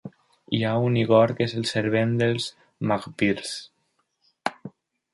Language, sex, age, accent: Catalan, male, 19-29, valencià